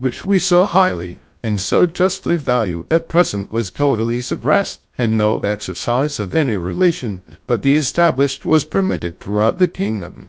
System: TTS, GlowTTS